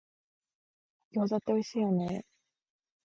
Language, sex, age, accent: Japanese, female, 19-29, 標準語